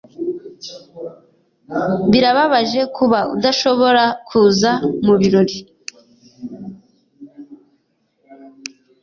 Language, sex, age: Kinyarwanda, female, 19-29